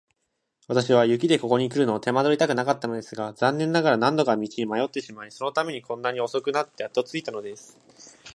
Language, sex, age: Japanese, male, 19-29